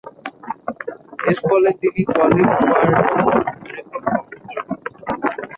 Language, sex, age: Bengali, male, 19-29